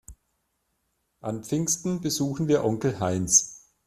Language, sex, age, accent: German, male, 40-49, Deutschland Deutsch